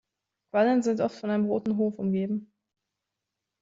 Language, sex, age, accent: German, female, 19-29, Deutschland Deutsch